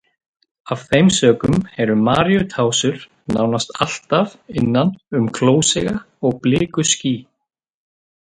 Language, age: Icelandic, 30-39